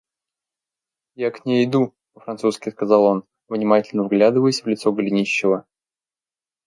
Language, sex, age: Russian, male, 19-29